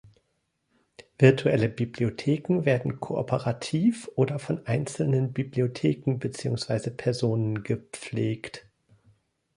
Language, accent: German, Deutschland Deutsch